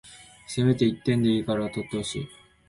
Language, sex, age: Japanese, male, 19-29